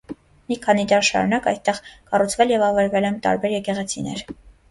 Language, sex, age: Armenian, female, 19-29